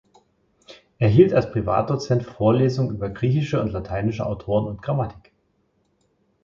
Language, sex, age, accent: German, male, 19-29, Deutschland Deutsch